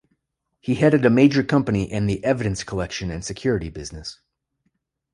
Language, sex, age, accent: English, male, 30-39, United States English